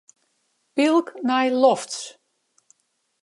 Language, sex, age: Western Frisian, female, 40-49